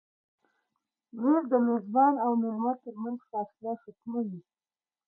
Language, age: Pashto, 19-29